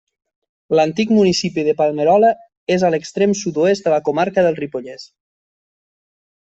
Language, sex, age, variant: Catalan, male, 19-29, Nord-Occidental